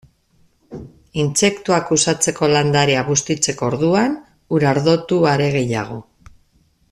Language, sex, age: Basque, female, 50-59